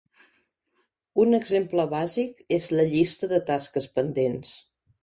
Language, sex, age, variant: Catalan, female, 50-59, Central